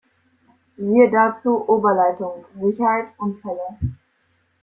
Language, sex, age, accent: German, female, under 19, Deutschland Deutsch